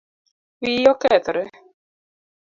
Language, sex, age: Luo (Kenya and Tanzania), female, 30-39